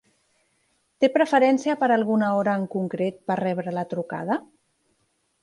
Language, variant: Catalan, Central